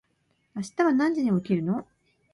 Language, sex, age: Japanese, female, 50-59